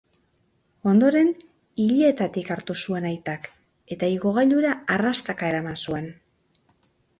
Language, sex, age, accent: Basque, female, 40-49, Mendebalekoa (Araba, Bizkaia, Gipuzkoako mendebaleko herri batzuk)